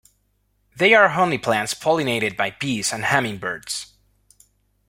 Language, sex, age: English, male, 30-39